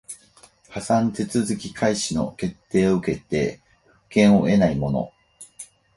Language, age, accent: Japanese, 50-59, 標準語